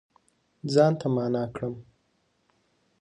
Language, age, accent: Pashto, 19-29, کندهاری لهجه